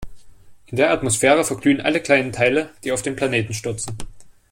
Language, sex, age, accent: German, male, 19-29, Deutschland Deutsch